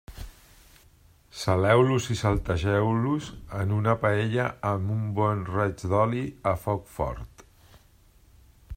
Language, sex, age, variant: Catalan, male, 50-59, Central